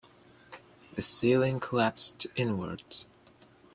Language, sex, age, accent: English, male, 19-29, United States English